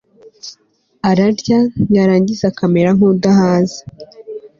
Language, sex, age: Kinyarwanda, female, 19-29